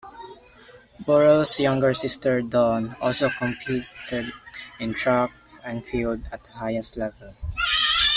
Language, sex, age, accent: English, male, under 19, Filipino